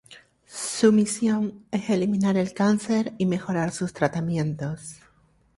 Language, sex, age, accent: Spanish, female, 19-29, Caribe: Cuba, Venezuela, Puerto Rico, República Dominicana, Panamá, Colombia caribeña, México caribeño, Costa del golfo de México